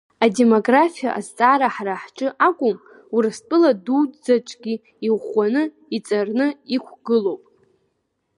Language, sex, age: Abkhazian, female, 19-29